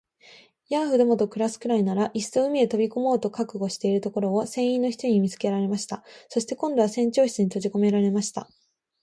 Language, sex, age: Japanese, female, 19-29